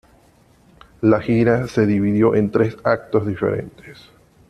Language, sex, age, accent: Spanish, male, 30-39, Caribe: Cuba, Venezuela, Puerto Rico, República Dominicana, Panamá, Colombia caribeña, México caribeño, Costa del golfo de México